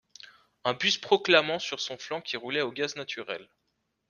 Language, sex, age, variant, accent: French, male, 19-29, Français d'Europe, Français de Suisse